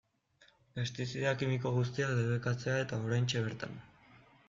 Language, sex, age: Basque, male, 19-29